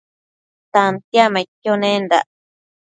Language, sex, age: Matsés, female, 30-39